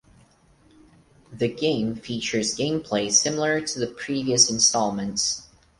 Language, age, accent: English, under 19, United States English